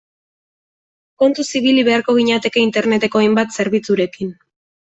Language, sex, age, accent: Basque, female, 19-29, Mendebalekoa (Araba, Bizkaia, Gipuzkoako mendebaleko herri batzuk)